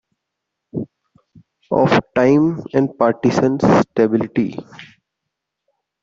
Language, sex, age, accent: English, male, 19-29, India and South Asia (India, Pakistan, Sri Lanka)